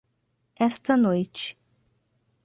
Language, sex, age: Portuguese, female, 30-39